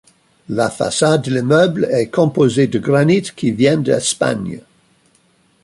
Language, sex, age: French, male, 60-69